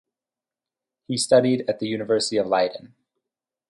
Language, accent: English, United States English